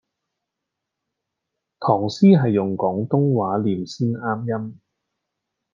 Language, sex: Cantonese, male